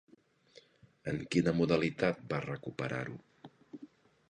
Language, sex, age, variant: Catalan, male, 60-69, Central